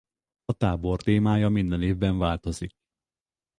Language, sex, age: Hungarian, male, 50-59